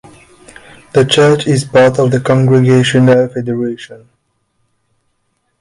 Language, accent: English, England English